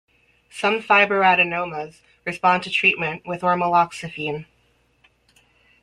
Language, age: English, 30-39